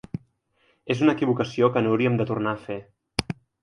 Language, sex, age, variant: Catalan, male, 19-29, Central